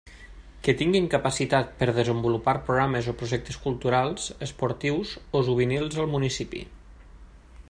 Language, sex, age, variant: Catalan, male, 19-29, Nord-Occidental